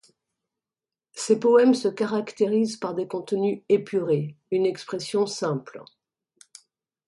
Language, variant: French, Français de métropole